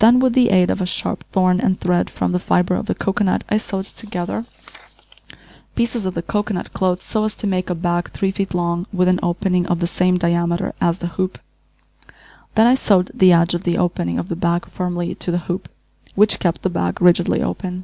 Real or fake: real